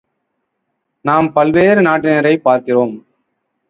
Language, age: Tamil, 30-39